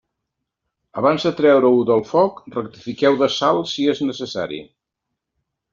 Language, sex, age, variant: Catalan, male, 70-79, Central